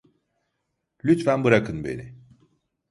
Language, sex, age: Turkish, male, 60-69